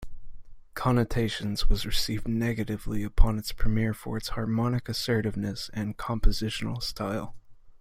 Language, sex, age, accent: English, male, 19-29, United States English